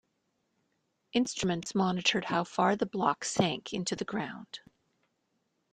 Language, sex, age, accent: English, female, 50-59, Canadian English